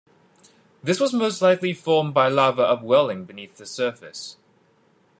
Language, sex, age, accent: English, male, 30-39, Hong Kong English